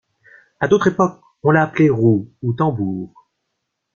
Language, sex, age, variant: French, male, 19-29, Français de métropole